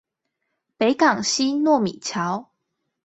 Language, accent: Chinese, 出生地：桃園市